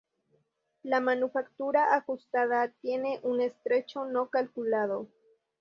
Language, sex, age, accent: Spanish, female, 19-29, México